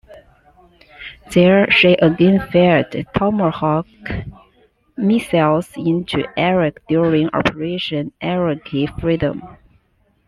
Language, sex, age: English, female, 30-39